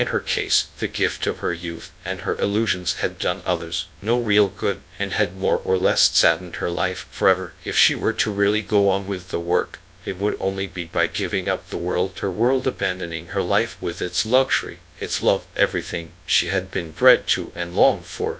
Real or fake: fake